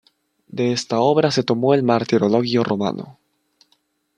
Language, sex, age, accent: Spanish, male, 19-29, Andino-Pacífico: Colombia, Perú, Ecuador, oeste de Bolivia y Venezuela andina